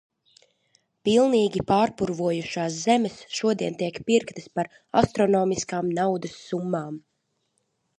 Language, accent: Latvian, Riga